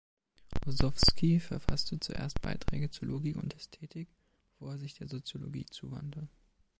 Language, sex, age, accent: German, male, 19-29, Deutschland Deutsch